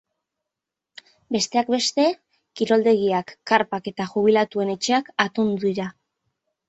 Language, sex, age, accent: Basque, female, 19-29, Nafar-lapurtarra edo Zuberotarra (Lapurdi, Nafarroa Beherea, Zuberoa)